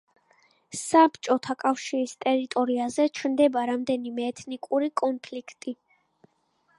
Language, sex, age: Georgian, female, 19-29